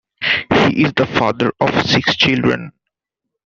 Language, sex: English, male